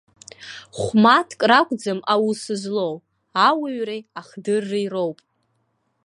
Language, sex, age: Abkhazian, female, under 19